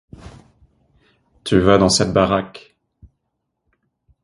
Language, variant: French, Français d'Europe